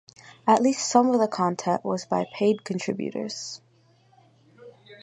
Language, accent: English, United States English